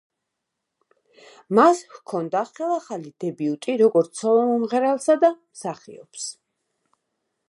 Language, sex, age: Georgian, female, 40-49